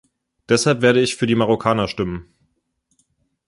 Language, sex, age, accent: German, male, 19-29, Deutschland Deutsch